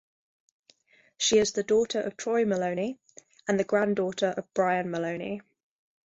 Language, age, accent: English, 19-29, England English; London English